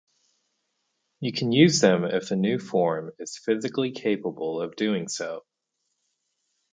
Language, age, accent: English, 30-39, United States English